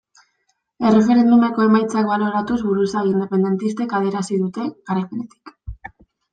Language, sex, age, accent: Basque, female, 19-29, Mendebalekoa (Araba, Bizkaia, Gipuzkoako mendebaleko herri batzuk)